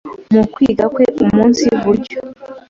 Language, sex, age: Kinyarwanda, female, 19-29